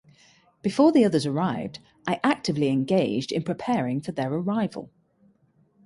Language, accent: English, England English